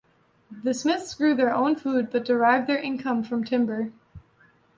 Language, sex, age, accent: English, female, 19-29, United States English